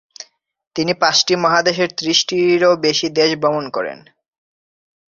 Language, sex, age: Bengali, male, 19-29